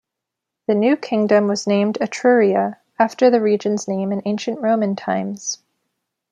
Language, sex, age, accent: English, female, 19-29, United States English